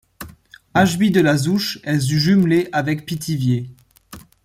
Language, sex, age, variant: French, male, under 19, Français de métropole